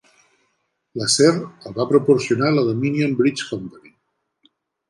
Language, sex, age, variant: Catalan, male, 60-69, Central